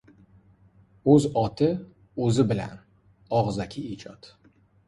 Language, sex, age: Uzbek, male, 19-29